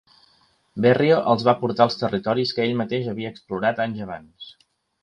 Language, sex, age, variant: Catalan, male, 40-49, Central